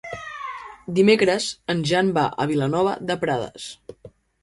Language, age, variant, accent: Catalan, under 19, Central, central